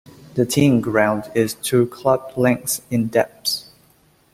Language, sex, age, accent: English, male, 19-29, United States English